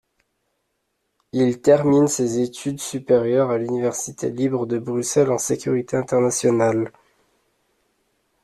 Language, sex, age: French, male, 19-29